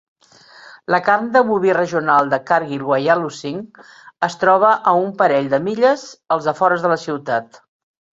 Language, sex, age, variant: Catalan, female, 60-69, Central